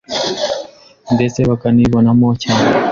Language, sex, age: Kinyarwanda, male, 19-29